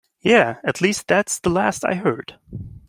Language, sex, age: English, male, 19-29